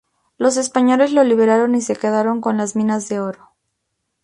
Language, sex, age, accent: Spanish, female, 19-29, México